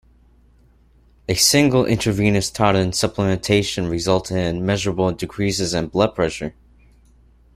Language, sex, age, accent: English, male, under 19, United States English